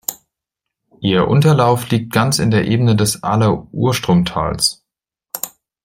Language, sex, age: German, male, 19-29